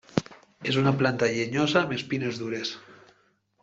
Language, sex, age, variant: Catalan, male, 30-39, Septentrional